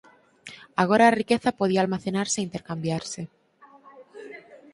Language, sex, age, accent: Galician, female, under 19, Normativo (estándar)